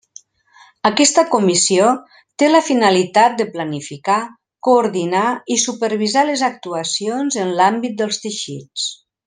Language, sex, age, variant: Catalan, female, 50-59, Central